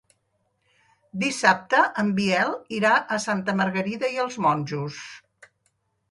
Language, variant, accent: Catalan, Central, central